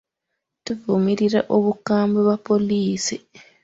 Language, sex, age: Ganda, female, 30-39